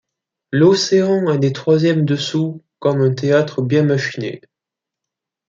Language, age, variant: French, 19-29, Français de métropole